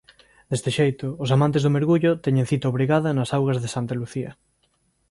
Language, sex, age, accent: Galician, male, 30-39, Normativo (estándar)